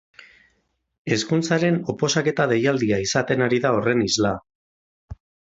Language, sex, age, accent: Basque, male, 40-49, Mendebalekoa (Araba, Bizkaia, Gipuzkoako mendebaleko herri batzuk)